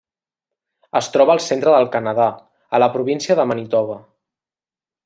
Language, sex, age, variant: Catalan, male, 19-29, Central